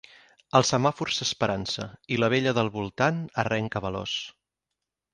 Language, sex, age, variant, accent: Catalan, male, 30-39, Central, Barcelona